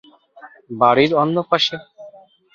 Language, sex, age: Bengali, male, 30-39